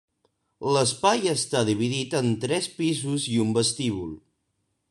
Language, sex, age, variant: Catalan, male, under 19, Central